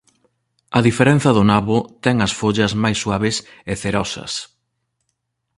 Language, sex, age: Galician, male, 40-49